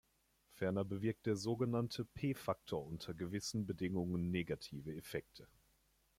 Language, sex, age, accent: German, male, 19-29, Deutschland Deutsch